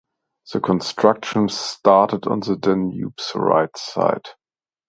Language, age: English, 30-39